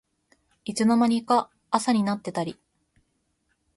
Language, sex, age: Japanese, female, 19-29